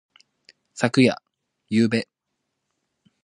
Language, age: Japanese, 19-29